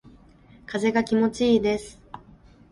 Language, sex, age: Japanese, female, 19-29